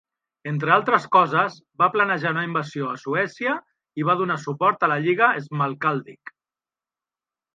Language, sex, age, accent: Catalan, male, 40-49, central; nord-occidental